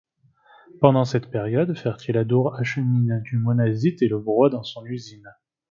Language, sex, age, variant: French, male, 30-39, Français de métropole